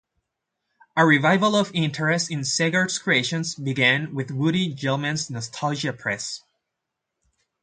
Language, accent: English, United States English